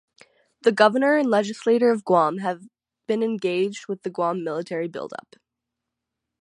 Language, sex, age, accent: English, female, under 19, United States English; midwest